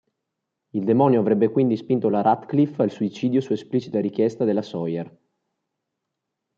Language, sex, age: Italian, male, 30-39